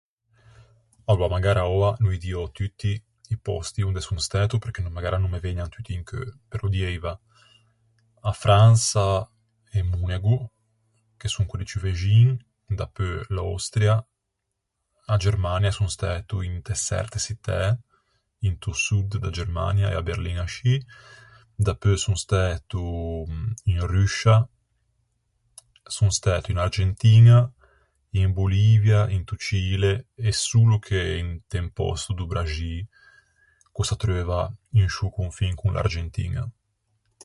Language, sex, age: Ligurian, male, 30-39